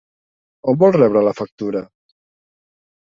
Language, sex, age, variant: Catalan, male, 40-49, Nord-Occidental